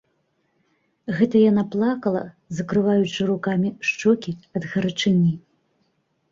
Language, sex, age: Belarusian, female, 40-49